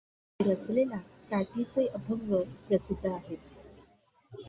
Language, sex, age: Marathi, female, 19-29